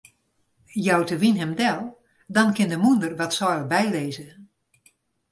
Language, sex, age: Western Frisian, female, 60-69